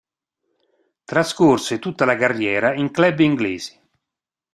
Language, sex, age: Italian, male, 50-59